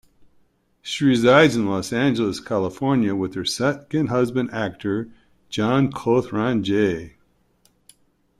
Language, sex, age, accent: English, male, 50-59, United States English